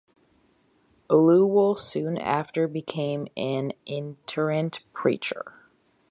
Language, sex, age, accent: English, female, under 19, United States English